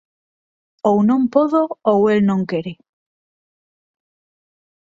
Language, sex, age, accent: Galician, female, 19-29, Normativo (estándar)